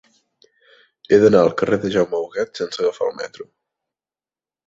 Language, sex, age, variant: Catalan, male, 19-29, Central